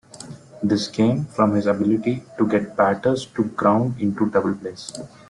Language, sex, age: English, male, 19-29